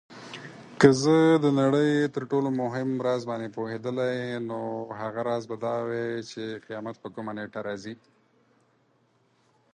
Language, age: Pashto, 19-29